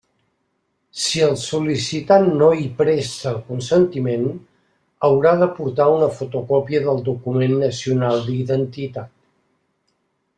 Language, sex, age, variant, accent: Catalan, male, 60-69, Central, central